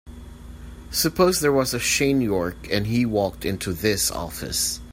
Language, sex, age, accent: English, male, 40-49, Filipino